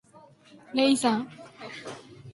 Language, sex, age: English, female, 19-29